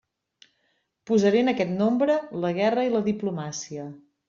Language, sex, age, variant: Catalan, female, 50-59, Central